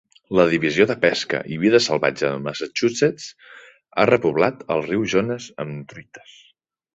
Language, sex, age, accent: Catalan, male, 30-39, central; nord-occidental; septentrional